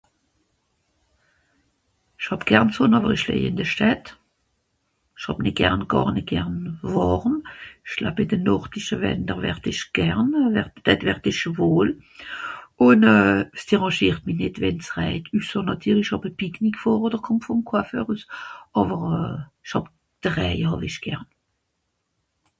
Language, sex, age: Swiss German, female, 60-69